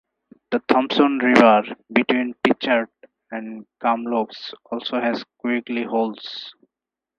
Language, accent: English, India and South Asia (India, Pakistan, Sri Lanka)